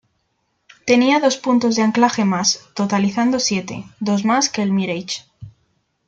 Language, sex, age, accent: Spanish, female, 19-29, España: Centro-Sur peninsular (Madrid, Toledo, Castilla-La Mancha)